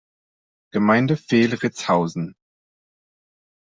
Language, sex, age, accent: German, male, 30-39, Deutschland Deutsch